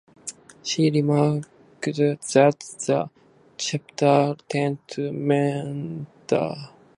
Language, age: English, under 19